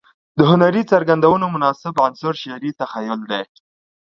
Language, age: Pashto, 30-39